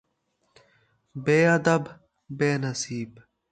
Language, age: Saraiki, under 19